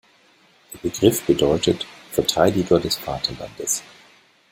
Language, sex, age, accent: German, male, 50-59, Deutschland Deutsch